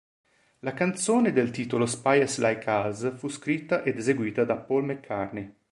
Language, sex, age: Italian, male, 40-49